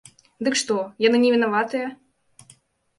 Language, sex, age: Belarusian, female, 19-29